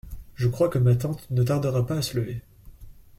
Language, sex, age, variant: French, male, 19-29, Français de métropole